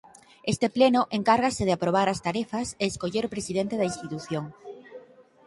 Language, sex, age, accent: Galician, female, 19-29, Oriental (común en zona oriental); Normativo (estándar)